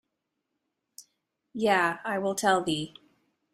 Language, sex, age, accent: English, female, 50-59, United States English